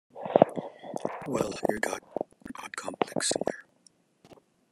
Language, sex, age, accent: English, male, 50-59, Filipino